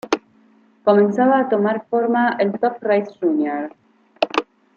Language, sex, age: Spanish, female, 19-29